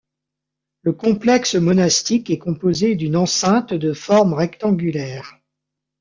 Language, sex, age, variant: French, male, 40-49, Français de métropole